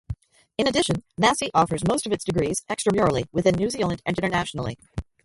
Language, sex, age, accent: English, female, 50-59, United States English